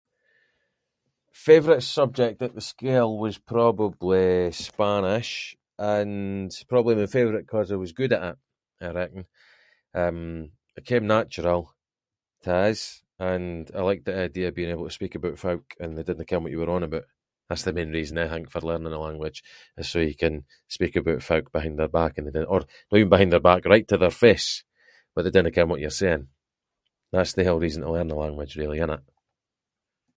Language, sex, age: Scots, male, 30-39